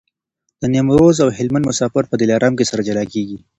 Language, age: Pashto, 19-29